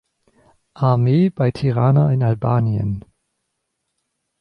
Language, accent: German, Deutschland Deutsch